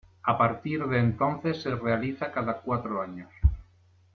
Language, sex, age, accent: Spanish, male, 40-49, España: Sur peninsular (Andalucia, Extremadura, Murcia)